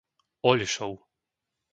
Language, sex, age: Slovak, male, 30-39